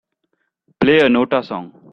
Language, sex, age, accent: English, male, 19-29, India and South Asia (India, Pakistan, Sri Lanka)